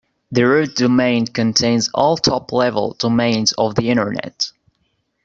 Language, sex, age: English, male, 19-29